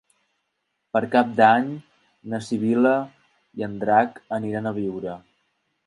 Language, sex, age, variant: Catalan, male, 19-29, Central